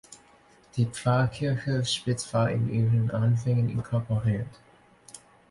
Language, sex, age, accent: German, male, 19-29, Deutschland Deutsch